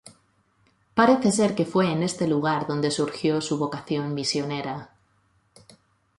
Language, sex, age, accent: Spanish, female, 40-49, España: Norte peninsular (Asturias, Castilla y León, Cantabria, País Vasco, Navarra, Aragón, La Rioja, Guadalajara, Cuenca)